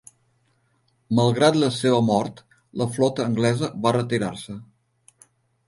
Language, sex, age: Catalan, male, 70-79